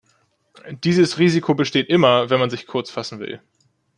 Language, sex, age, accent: German, male, 19-29, Deutschland Deutsch